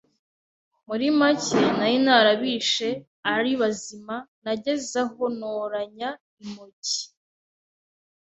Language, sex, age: Kinyarwanda, female, 19-29